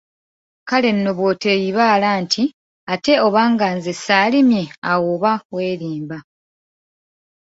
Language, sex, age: Ganda, female, 19-29